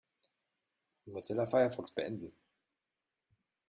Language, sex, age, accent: German, male, 30-39, Deutschland Deutsch